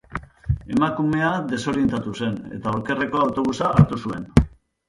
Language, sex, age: Basque, male, 50-59